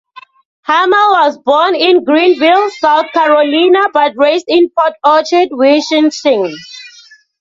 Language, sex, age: English, female, 19-29